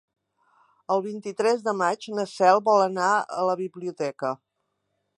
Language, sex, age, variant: Catalan, female, 60-69, Central